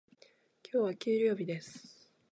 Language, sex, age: Japanese, female, 19-29